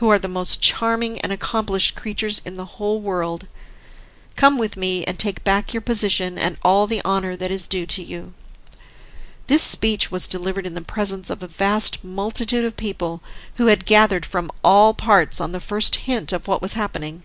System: none